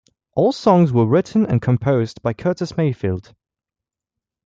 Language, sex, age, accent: English, male, 19-29, England English